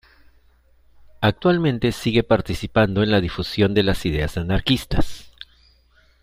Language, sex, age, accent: Spanish, male, 50-59, Andino-Pacífico: Colombia, Perú, Ecuador, oeste de Bolivia y Venezuela andina